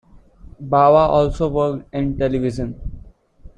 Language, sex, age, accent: English, male, 19-29, India and South Asia (India, Pakistan, Sri Lanka)